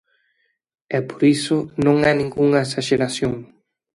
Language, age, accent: Galician, 19-29, Atlántico (seseo e gheada)